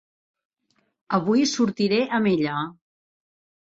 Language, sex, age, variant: Catalan, female, 40-49, Central